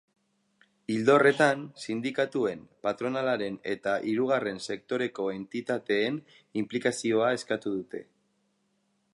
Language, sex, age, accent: Basque, male, 30-39, Mendebalekoa (Araba, Bizkaia, Gipuzkoako mendebaleko herri batzuk)